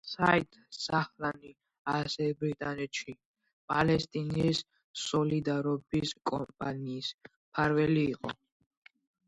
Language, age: Georgian, under 19